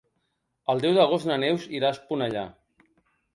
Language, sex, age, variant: Catalan, male, 50-59, Balear